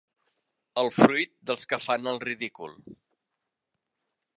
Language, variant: Catalan, Nord-Occidental